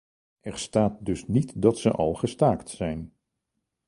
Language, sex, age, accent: Dutch, male, 60-69, Nederlands Nederlands